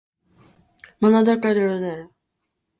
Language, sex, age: English, female, 19-29